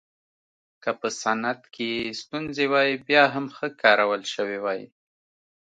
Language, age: Pashto, 30-39